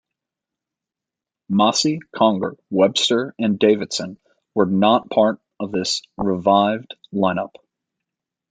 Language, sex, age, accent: English, male, 30-39, United States English